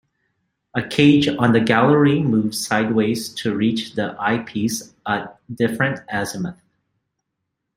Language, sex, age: English, male, 40-49